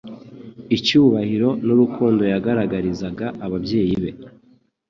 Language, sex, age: Kinyarwanda, male, 19-29